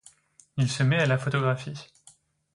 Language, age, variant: French, 19-29, Français de métropole